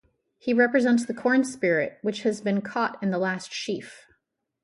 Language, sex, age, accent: English, female, 40-49, United States English